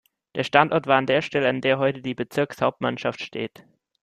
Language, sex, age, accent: German, male, 19-29, Deutschland Deutsch